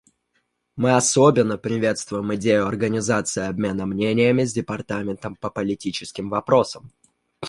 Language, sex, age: Russian, male, 19-29